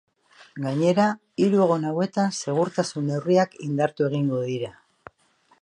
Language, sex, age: Basque, female, 50-59